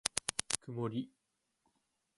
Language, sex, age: Japanese, male, 19-29